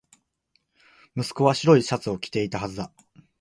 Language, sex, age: Japanese, male, 19-29